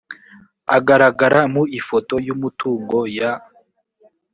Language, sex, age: Kinyarwanda, male, 19-29